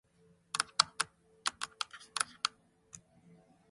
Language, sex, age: Japanese, female, 19-29